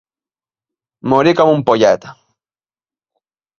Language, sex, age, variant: Catalan, male, 19-29, Balear